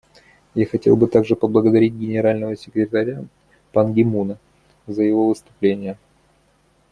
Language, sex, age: Russian, male, 30-39